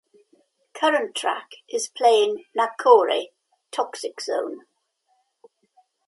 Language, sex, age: English, female, 70-79